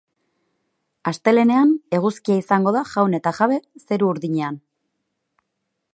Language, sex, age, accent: Basque, female, 30-39, Erdialdekoa edo Nafarra (Gipuzkoa, Nafarroa)